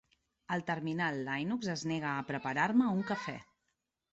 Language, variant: Catalan, Central